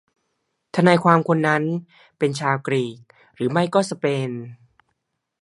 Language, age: Thai, 30-39